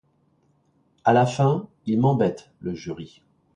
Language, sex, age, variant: French, male, 50-59, Français de métropole